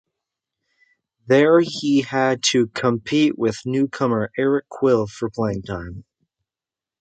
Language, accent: English, United States English